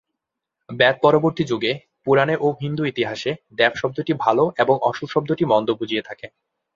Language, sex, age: Bengali, male, 19-29